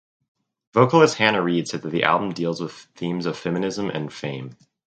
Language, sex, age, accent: English, male, under 19, United States English